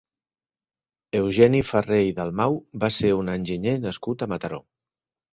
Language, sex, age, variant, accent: Catalan, male, 60-69, Central, Barcelonès